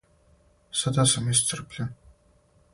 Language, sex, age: Serbian, male, 19-29